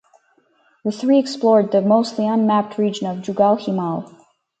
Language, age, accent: English, 19-29, Canadian English